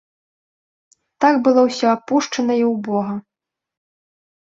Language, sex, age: Belarusian, female, 19-29